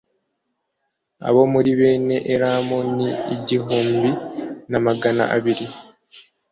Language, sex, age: Kinyarwanda, male, 19-29